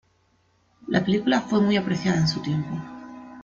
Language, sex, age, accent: Spanish, female, 30-39, España: Centro-Sur peninsular (Madrid, Toledo, Castilla-La Mancha)